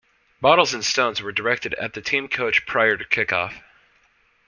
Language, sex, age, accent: English, male, under 19, United States English